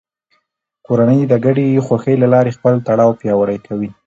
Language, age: Pashto, 19-29